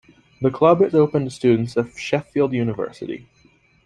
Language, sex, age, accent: English, male, under 19, United States English